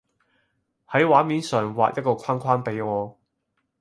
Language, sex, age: Cantonese, male, 30-39